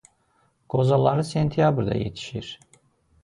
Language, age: Azerbaijani, 30-39